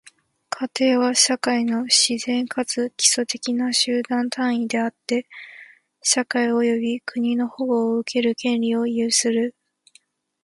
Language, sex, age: Japanese, female, 19-29